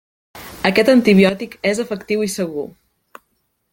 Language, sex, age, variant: Catalan, female, 19-29, Central